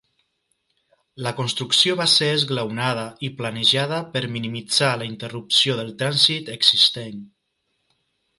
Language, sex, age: Catalan, male, 30-39